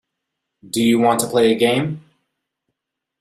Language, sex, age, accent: English, male, 19-29, United States English